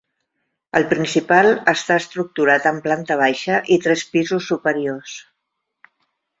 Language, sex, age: Catalan, female, 60-69